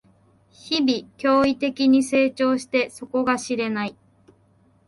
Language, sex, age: Japanese, female, 19-29